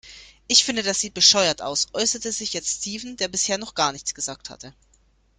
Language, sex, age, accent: German, female, 19-29, Deutschland Deutsch